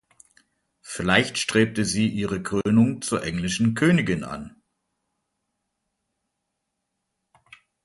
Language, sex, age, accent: German, male, 30-39, Deutschland Deutsch